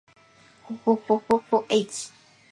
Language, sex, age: Japanese, female, 19-29